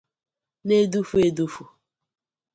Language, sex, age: Igbo, female, 30-39